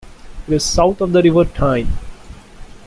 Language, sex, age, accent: English, male, 19-29, India and South Asia (India, Pakistan, Sri Lanka)